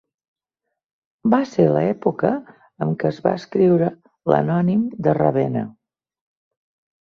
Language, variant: Catalan, Central